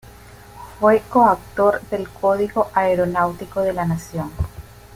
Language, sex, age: Spanish, female, 50-59